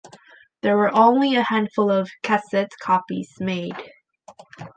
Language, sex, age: English, female, 19-29